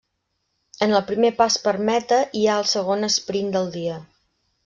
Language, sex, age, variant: Catalan, female, 50-59, Central